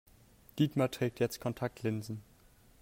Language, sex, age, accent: German, male, 19-29, Deutschland Deutsch